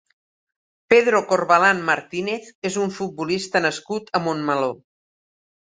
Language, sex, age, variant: Catalan, female, 60-69, Central